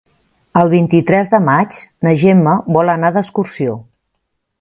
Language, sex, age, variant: Catalan, female, 40-49, Central